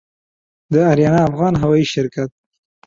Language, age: Pashto, 19-29